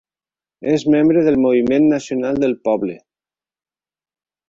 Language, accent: Catalan, valencià